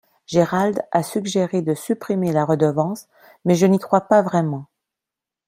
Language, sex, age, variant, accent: French, female, 40-49, Français d'Amérique du Nord, Français du Canada